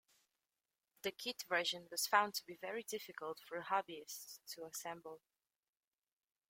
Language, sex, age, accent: English, female, 19-29, Welsh English